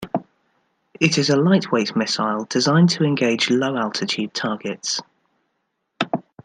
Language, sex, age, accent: English, female, 30-39, England English